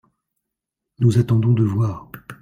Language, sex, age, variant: French, male, 50-59, Français de métropole